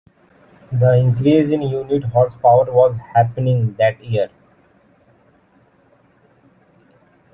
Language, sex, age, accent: English, male, 19-29, India and South Asia (India, Pakistan, Sri Lanka)